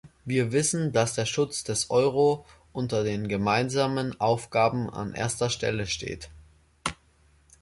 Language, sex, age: German, male, under 19